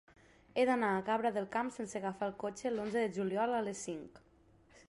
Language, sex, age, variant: Catalan, female, 19-29, Septentrional